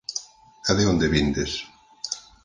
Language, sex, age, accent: Galician, male, 40-49, Oriental (común en zona oriental)